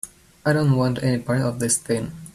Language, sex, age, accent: English, male, under 19, United States English